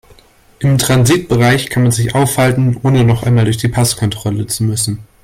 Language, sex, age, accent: German, male, under 19, Deutschland Deutsch